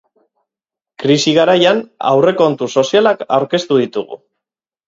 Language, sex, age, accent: Basque, male, 40-49, Mendebalekoa (Araba, Bizkaia, Gipuzkoako mendebaleko herri batzuk)